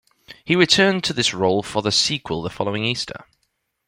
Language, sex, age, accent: English, male, 19-29, England English